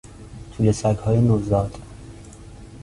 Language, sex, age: Persian, male, 19-29